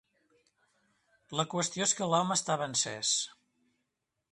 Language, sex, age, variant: Catalan, male, 60-69, Central